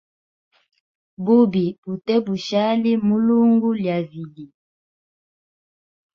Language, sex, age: Hemba, female, 30-39